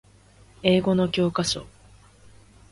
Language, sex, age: Japanese, female, 19-29